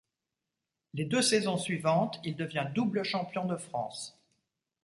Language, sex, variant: French, female, Français de métropole